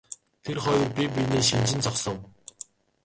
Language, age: Mongolian, 19-29